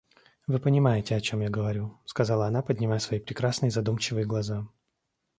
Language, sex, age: Russian, male, 19-29